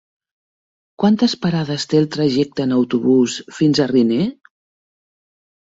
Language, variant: Catalan, Central